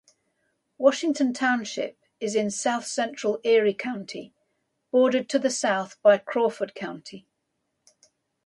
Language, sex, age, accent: English, female, 60-69, England English